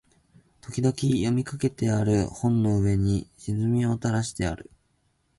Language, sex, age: Japanese, male, 19-29